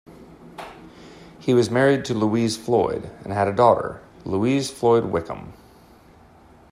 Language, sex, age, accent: English, male, 30-39, United States English